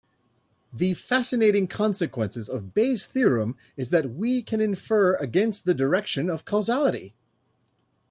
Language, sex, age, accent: English, male, 50-59, United States English